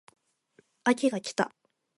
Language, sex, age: Japanese, female, 19-29